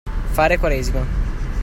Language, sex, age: Italian, male, 50-59